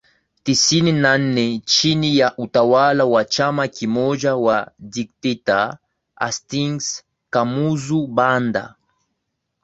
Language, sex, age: Swahili, male, 19-29